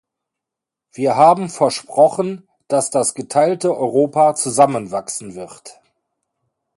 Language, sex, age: German, male, 50-59